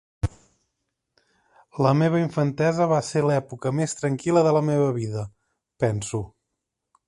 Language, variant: Catalan, Central